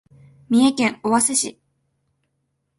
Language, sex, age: Japanese, female, 19-29